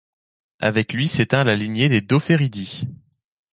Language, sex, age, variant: French, male, 19-29, Français de métropole